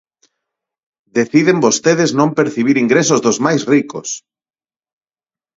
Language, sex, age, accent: Galician, male, 30-39, Neofalante